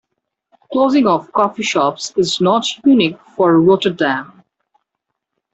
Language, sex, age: English, male, 19-29